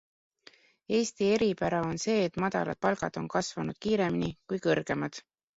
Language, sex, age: Estonian, female, 30-39